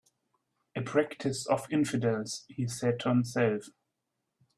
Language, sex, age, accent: English, male, 30-39, England English